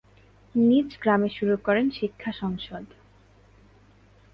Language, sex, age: Bengali, female, 19-29